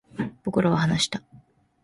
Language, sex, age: Japanese, female, 19-29